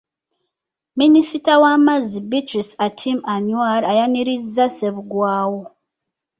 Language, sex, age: Ganda, female, 30-39